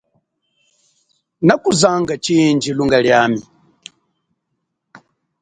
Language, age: Chokwe, 40-49